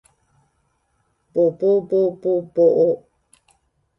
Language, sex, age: Japanese, female, 50-59